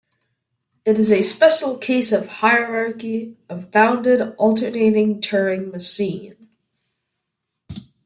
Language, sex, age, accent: English, male, under 19, United States English